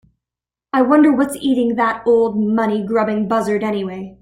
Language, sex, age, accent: English, female, under 19, Canadian English